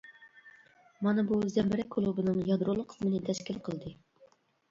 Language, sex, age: Uyghur, female, 30-39